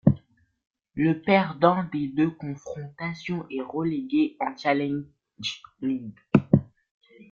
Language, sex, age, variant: French, male, 19-29, Français de métropole